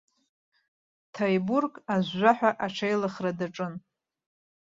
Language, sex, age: Abkhazian, female, 40-49